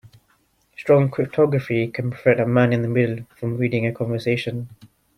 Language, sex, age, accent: English, male, 19-29, England English